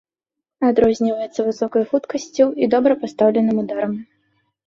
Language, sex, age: Belarusian, female, 19-29